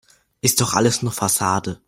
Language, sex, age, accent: German, male, under 19, Deutschland Deutsch